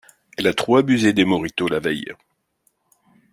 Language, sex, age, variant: French, male, 40-49, Français de métropole